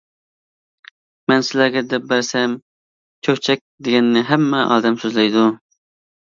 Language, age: Uyghur, 19-29